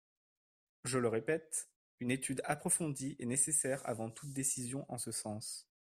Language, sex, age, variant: French, male, 19-29, Français de métropole